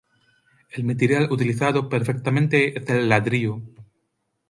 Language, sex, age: Spanish, female, 19-29